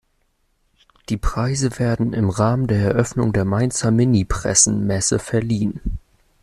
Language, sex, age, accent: German, male, under 19, Deutschland Deutsch